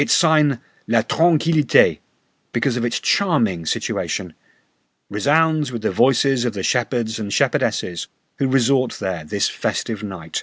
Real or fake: real